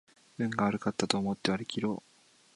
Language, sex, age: Japanese, male, 19-29